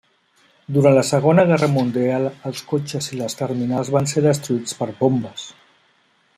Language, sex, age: Catalan, male, 40-49